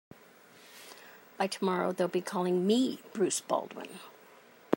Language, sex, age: English, female, 60-69